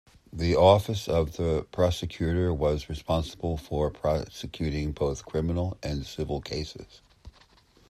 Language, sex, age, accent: English, male, 60-69, United States English